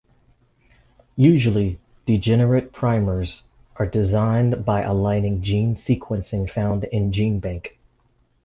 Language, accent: English, United States English